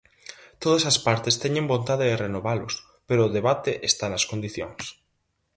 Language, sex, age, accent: Galician, female, 19-29, Atlántico (seseo e gheada)